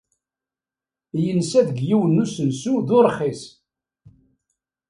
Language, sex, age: Kabyle, male, 70-79